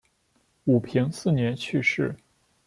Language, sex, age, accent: Chinese, male, 19-29, 出生地：山东省